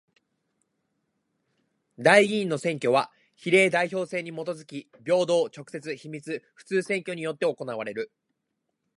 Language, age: Japanese, 19-29